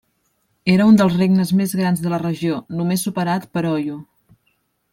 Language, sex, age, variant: Catalan, female, 19-29, Central